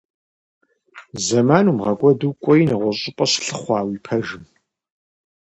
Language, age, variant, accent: Kabardian, 40-49, Адыгэбзэ (Къэбэрдей, Кирил, псоми зэдай), Джылэхъстэней (Gilahsteney)